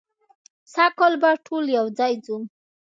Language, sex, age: Pashto, female, 30-39